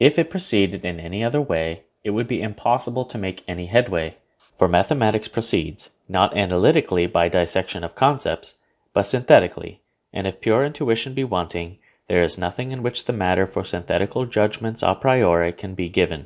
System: none